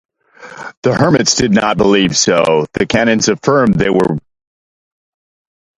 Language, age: English, 40-49